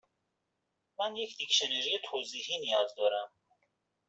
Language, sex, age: Persian, male, 30-39